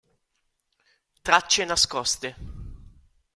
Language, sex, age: Italian, male, 30-39